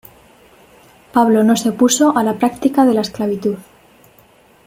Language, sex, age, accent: Spanish, female, 19-29, España: Centro-Sur peninsular (Madrid, Toledo, Castilla-La Mancha)